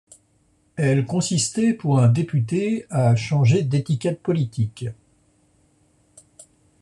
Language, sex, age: French, male, 60-69